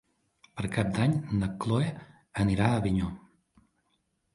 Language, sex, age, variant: Catalan, male, 40-49, Central